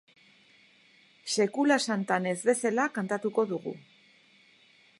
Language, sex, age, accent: Basque, female, 50-59, Erdialdekoa edo Nafarra (Gipuzkoa, Nafarroa)